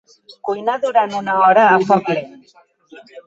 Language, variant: Catalan, Central